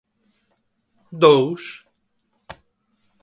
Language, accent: Galician, Central (gheada); Normativo (estándar)